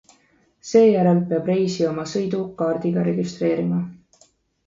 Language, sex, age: Estonian, female, 19-29